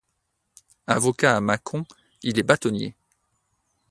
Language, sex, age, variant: French, male, 30-39, Français de métropole